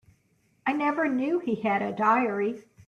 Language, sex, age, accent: English, female, 50-59, United States English